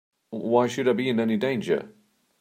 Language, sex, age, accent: English, male, 30-39, England English